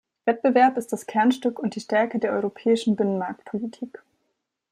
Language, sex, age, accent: German, female, 19-29, Deutschland Deutsch